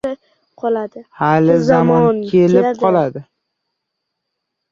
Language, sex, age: Uzbek, male, 19-29